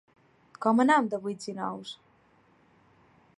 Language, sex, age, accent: Catalan, female, 19-29, balear; valencià; menorquí